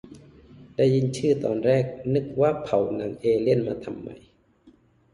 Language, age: Thai, 19-29